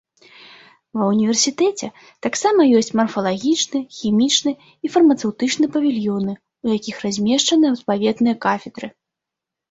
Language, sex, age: Belarusian, female, 30-39